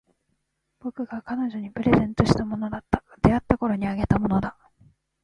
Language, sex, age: Japanese, female, 19-29